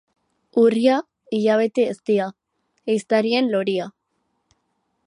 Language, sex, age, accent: Basque, female, under 19, Erdialdekoa edo Nafarra (Gipuzkoa, Nafarroa)